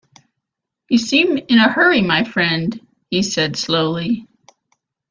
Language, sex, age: English, female, 50-59